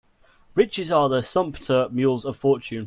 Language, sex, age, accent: English, male, under 19, England English